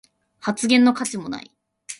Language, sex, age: Japanese, female, 19-29